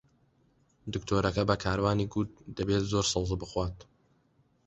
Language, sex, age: Central Kurdish, male, under 19